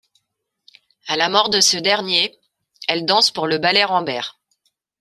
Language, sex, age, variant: French, female, 40-49, Français de métropole